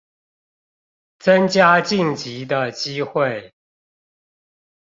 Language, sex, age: Chinese, male, 50-59